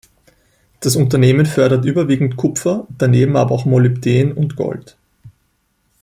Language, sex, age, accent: German, male, 30-39, Österreichisches Deutsch